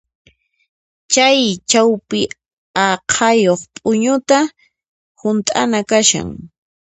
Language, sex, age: Puno Quechua, female, 30-39